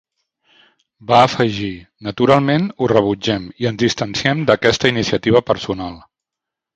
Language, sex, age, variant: Catalan, male, 60-69, Central